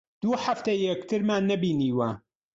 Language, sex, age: Central Kurdish, male, 40-49